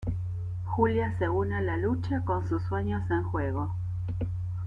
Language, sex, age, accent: Spanish, female, 40-49, Rioplatense: Argentina, Uruguay, este de Bolivia, Paraguay